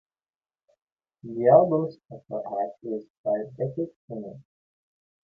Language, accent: English, Malaysian English